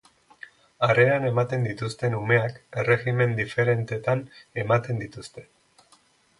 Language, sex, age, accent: Basque, male, 40-49, Mendebalekoa (Araba, Bizkaia, Gipuzkoako mendebaleko herri batzuk)